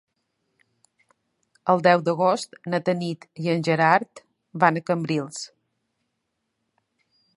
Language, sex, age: Catalan, female, 40-49